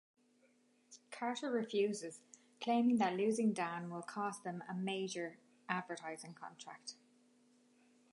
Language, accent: English, Irish English